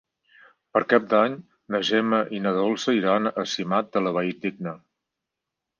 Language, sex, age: Catalan, male, 40-49